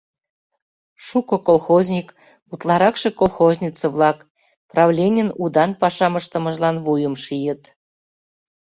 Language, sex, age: Mari, female, 40-49